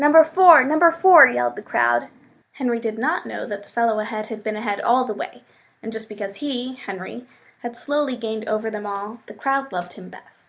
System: none